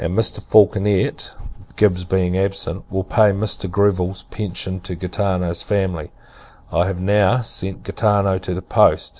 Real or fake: real